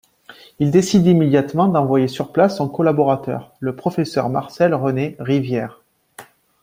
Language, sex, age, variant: French, male, 30-39, Français de métropole